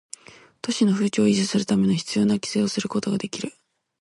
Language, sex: Japanese, female